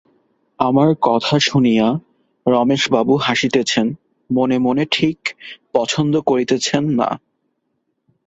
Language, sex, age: Bengali, male, 19-29